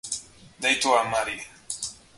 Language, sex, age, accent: Basque, male, 19-29, Mendebalekoa (Araba, Bizkaia, Gipuzkoako mendebaleko herri batzuk)